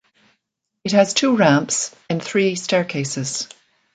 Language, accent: English, Canadian English